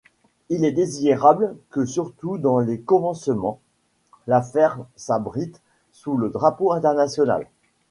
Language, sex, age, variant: French, male, 40-49, Français de métropole